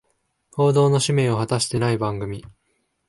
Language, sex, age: Japanese, male, 19-29